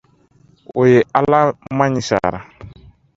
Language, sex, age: Dyula, male, 19-29